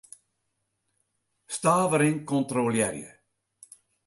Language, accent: Western Frisian, Klaaifrysk